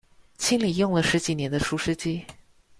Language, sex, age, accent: Chinese, male, 19-29, 出生地：臺北市